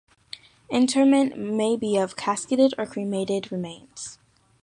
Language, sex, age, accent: English, female, under 19, United States English